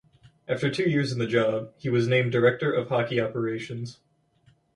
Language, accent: English, United States English